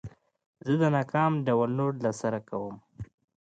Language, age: Pashto, 19-29